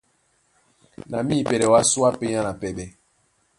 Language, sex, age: Duala, female, 19-29